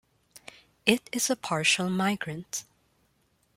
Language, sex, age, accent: English, female, 19-29, Filipino